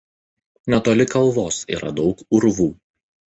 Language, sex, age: Lithuanian, male, 19-29